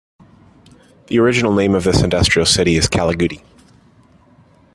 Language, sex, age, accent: English, male, 19-29, United States English